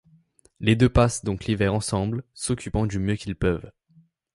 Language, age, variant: French, under 19, Français de métropole